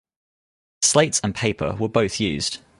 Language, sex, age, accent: English, male, 30-39, England English